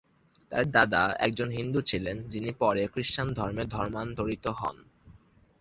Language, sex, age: Bengali, male, 19-29